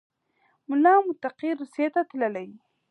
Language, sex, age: Pashto, female, 19-29